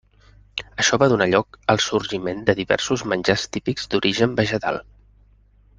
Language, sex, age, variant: Catalan, male, 30-39, Central